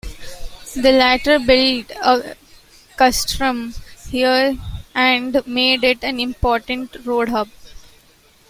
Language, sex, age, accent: English, female, 19-29, India and South Asia (India, Pakistan, Sri Lanka)